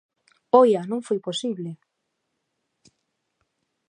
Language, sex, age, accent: Galician, female, 19-29, Normativo (estándar)